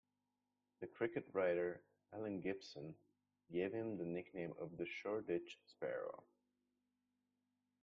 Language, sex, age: English, male, under 19